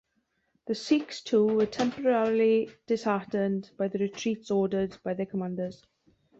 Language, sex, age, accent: English, female, 40-49, Welsh English